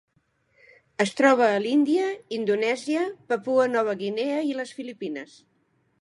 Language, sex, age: Catalan, female, 70-79